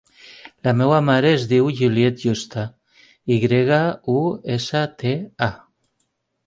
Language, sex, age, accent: Catalan, female, 40-49, valencià